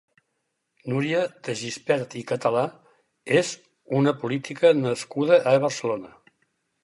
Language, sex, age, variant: Catalan, male, 60-69, Central